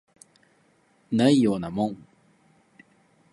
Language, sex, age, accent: Japanese, male, 30-39, 関西弁